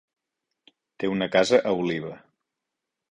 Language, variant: Catalan, Central